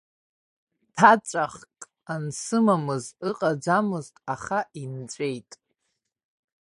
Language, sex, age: Abkhazian, female, 19-29